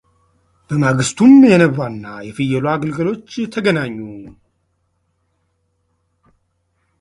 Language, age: Amharic, 30-39